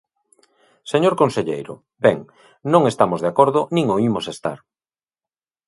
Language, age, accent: Galician, 40-49, Normativo (estándar)